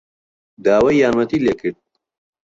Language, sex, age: Central Kurdish, male, 19-29